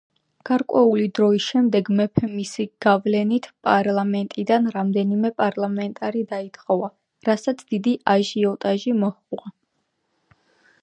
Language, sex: Georgian, female